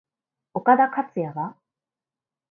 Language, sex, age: Japanese, female, 19-29